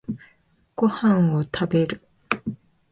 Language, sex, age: Japanese, female, 19-29